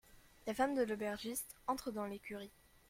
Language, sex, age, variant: French, female, under 19, Français de métropole